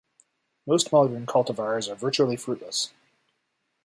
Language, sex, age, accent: English, male, 30-39, Canadian English